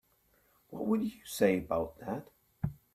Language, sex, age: English, male, 19-29